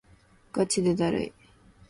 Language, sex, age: Japanese, female, 19-29